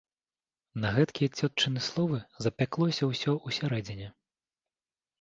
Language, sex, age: Belarusian, male, 30-39